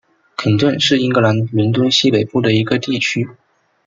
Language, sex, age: Chinese, male, 19-29